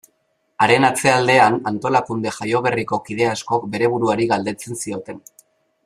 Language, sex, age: Basque, male, 19-29